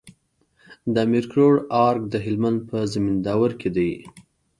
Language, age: Pashto, 30-39